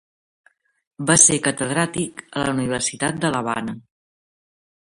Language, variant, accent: Catalan, Central, central